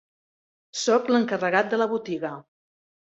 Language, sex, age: Catalan, female, 60-69